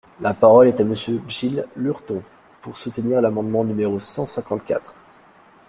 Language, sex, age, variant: French, male, 19-29, Français de métropole